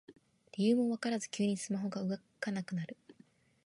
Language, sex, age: Japanese, female, under 19